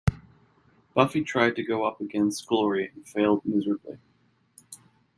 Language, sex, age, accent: English, male, 30-39, United States English